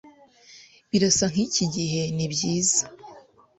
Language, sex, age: Kinyarwanda, female, 19-29